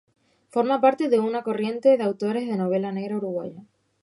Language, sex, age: Spanish, female, 19-29